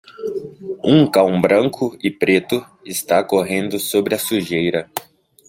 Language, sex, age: Portuguese, male, 19-29